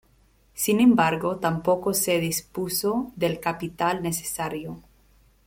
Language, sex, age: Spanish, female, 19-29